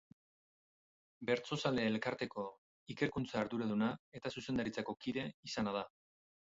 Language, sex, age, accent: Basque, male, 40-49, Mendebalekoa (Araba, Bizkaia, Gipuzkoako mendebaleko herri batzuk)